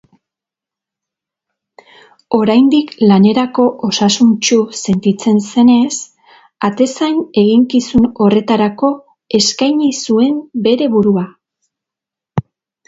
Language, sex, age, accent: Basque, female, 50-59, Mendebalekoa (Araba, Bizkaia, Gipuzkoako mendebaleko herri batzuk)